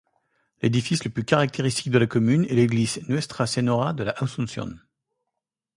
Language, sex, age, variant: French, male, 40-49, Français de métropole